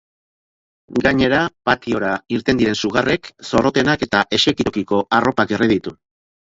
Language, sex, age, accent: Basque, male, 50-59, Erdialdekoa edo Nafarra (Gipuzkoa, Nafarroa)